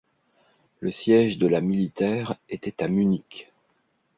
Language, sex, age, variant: French, male, 50-59, Français de métropole